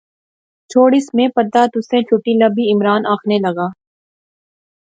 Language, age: Pahari-Potwari, 19-29